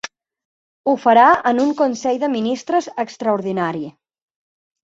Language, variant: Catalan, Balear